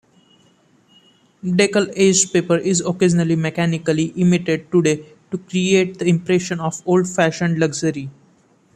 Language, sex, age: English, male, 19-29